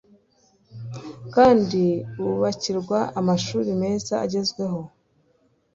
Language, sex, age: Kinyarwanda, male, 30-39